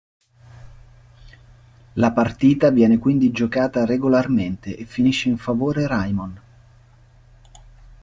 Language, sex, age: Italian, male, 40-49